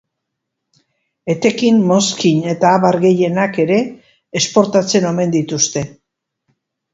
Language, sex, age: Basque, female, 60-69